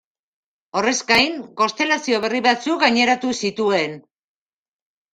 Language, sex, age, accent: Basque, male, 19-29, Mendebalekoa (Araba, Bizkaia, Gipuzkoako mendebaleko herri batzuk)